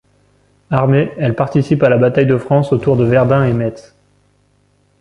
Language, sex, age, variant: French, male, 19-29, Français de métropole